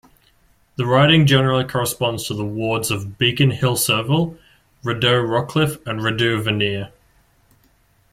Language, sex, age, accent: English, male, under 19, Australian English